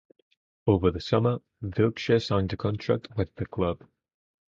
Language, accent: English, England English